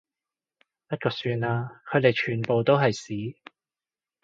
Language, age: Cantonese, 40-49